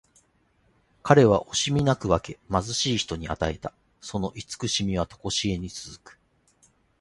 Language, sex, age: Japanese, male, 40-49